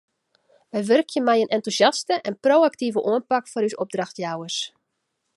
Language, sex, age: Western Frisian, female, 30-39